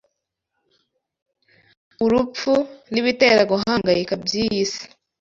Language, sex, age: Kinyarwanda, female, 19-29